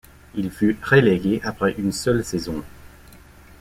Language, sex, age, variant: French, male, 19-29, Français de métropole